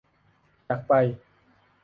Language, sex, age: Thai, male, 19-29